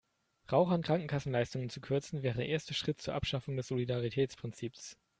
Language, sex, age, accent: German, male, 19-29, Deutschland Deutsch